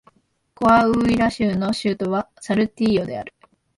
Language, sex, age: Japanese, female, 19-29